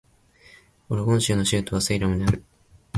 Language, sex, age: Japanese, male, 19-29